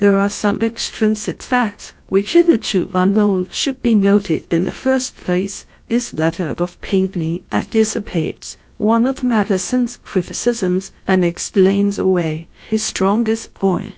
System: TTS, GlowTTS